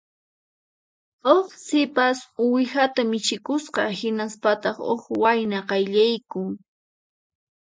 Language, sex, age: Puno Quechua, female, 19-29